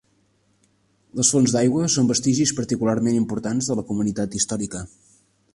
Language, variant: Catalan, Central